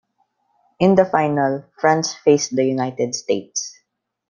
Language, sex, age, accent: English, male, under 19, Filipino